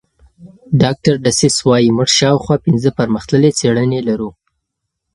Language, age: Pashto, 19-29